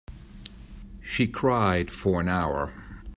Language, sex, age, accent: English, male, 60-69, United States English